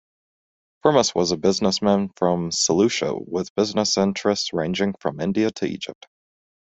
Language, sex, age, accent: English, male, 19-29, United States English